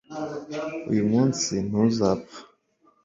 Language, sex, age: Kinyarwanda, male, 19-29